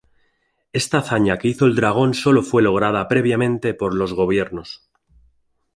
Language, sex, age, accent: Spanish, male, 40-49, España: Centro-Sur peninsular (Madrid, Toledo, Castilla-La Mancha)